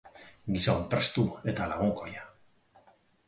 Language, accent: Basque, Mendebalekoa (Araba, Bizkaia, Gipuzkoako mendebaleko herri batzuk)